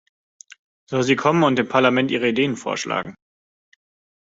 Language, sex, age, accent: German, male, 30-39, Deutschland Deutsch